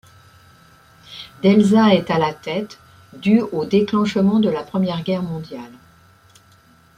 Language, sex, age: French, female, 60-69